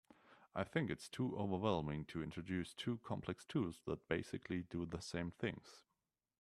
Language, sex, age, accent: English, male, 30-39, England English